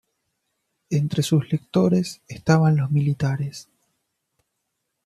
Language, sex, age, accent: Spanish, male, 30-39, Rioplatense: Argentina, Uruguay, este de Bolivia, Paraguay